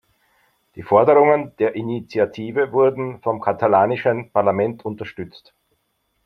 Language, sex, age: German, male, 50-59